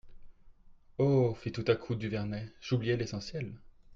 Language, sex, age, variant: French, male, 30-39, Français de métropole